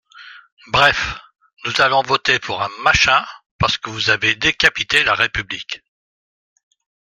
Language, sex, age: French, male, 60-69